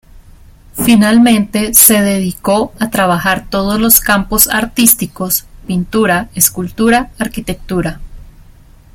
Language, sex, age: Spanish, female, 30-39